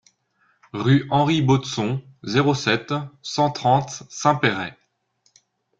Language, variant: French, Français de métropole